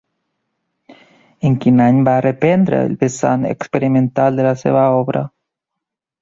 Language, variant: Catalan, Central